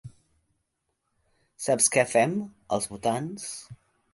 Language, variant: Catalan, Central